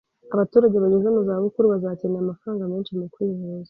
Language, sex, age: Kinyarwanda, female, 30-39